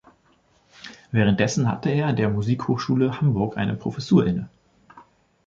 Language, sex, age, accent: German, male, 19-29, Deutschland Deutsch